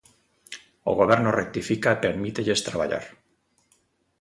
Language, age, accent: Galician, 50-59, Atlántico (seseo e gheada)